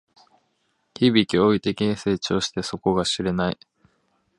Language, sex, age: Japanese, male, 19-29